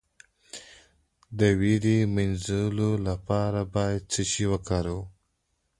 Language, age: Pashto, under 19